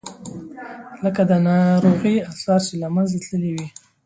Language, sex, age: Pashto, male, 19-29